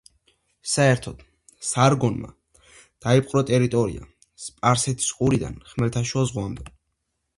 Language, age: Georgian, under 19